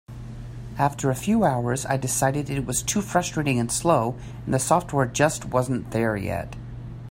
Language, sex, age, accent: English, male, 40-49, United States English